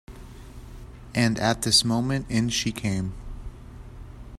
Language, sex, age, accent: English, male, 19-29, United States English